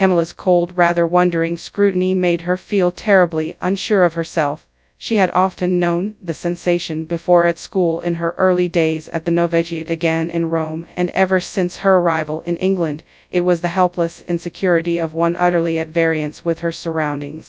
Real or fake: fake